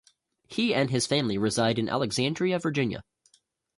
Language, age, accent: English, 19-29, United States English